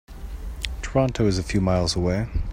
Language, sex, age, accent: English, male, 30-39, United States English